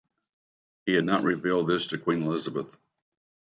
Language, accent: English, United States English